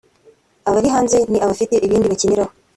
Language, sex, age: Kinyarwanda, female, 19-29